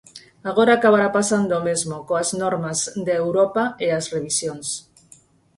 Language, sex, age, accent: Galician, female, 50-59, Normativo (estándar)